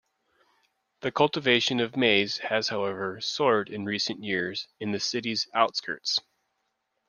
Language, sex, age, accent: English, male, 30-39, United States English